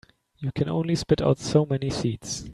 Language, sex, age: English, male, 19-29